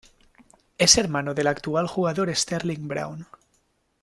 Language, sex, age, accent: Spanish, male, 19-29, España: Norte peninsular (Asturias, Castilla y León, Cantabria, País Vasco, Navarra, Aragón, La Rioja, Guadalajara, Cuenca)